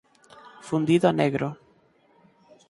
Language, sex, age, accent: Galician, male, 19-29, Normativo (estándar)